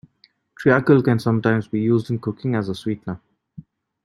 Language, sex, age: English, male, 19-29